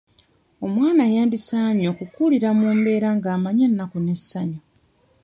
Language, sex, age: Ganda, female, 30-39